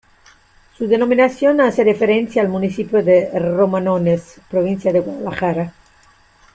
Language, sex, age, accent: Spanish, female, 50-59, México